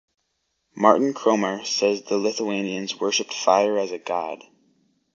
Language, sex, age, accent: English, male, under 19, United States English